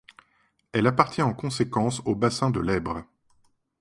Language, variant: French, Français de métropole